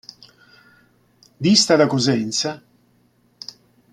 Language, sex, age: Italian, male, 60-69